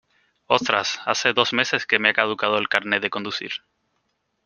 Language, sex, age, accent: Spanish, male, 19-29, España: Islas Canarias